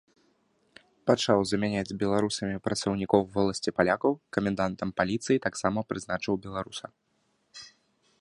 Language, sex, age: Belarusian, male, 19-29